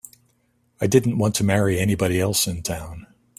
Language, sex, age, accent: English, male, 60-69, United States English